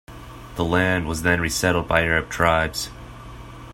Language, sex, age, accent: English, male, 19-29, United States English